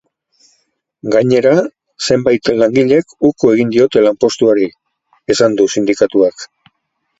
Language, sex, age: Basque, male, 60-69